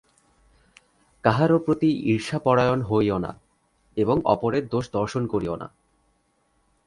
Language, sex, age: Bengali, male, 19-29